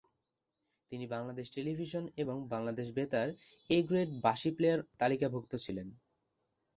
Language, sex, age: Bengali, male, 19-29